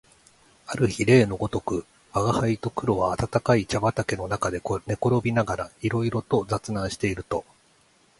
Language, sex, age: Japanese, male, 40-49